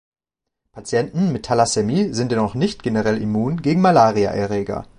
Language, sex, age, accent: German, male, 19-29, Deutschland Deutsch